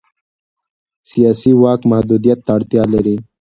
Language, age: Pashto, 19-29